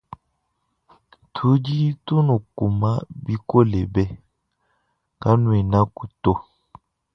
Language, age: Luba-Lulua, 19-29